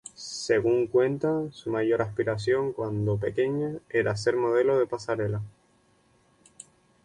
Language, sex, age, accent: Spanish, male, 19-29, España: Islas Canarias